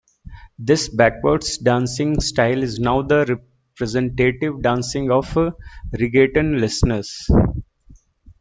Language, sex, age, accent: English, male, 19-29, United States English